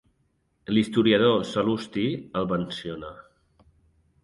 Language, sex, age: Catalan, male, 40-49